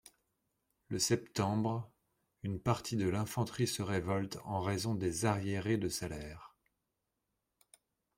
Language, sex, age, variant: French, male, 40-49, Français de métropole